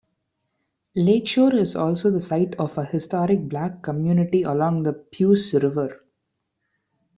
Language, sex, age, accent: English, male, 19-29, India and South Asia (India, Pakistan, Sri Lanka)